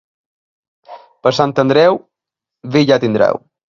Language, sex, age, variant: Catalan, male, 19-29, Balear